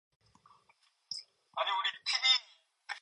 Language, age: Korean, 19-29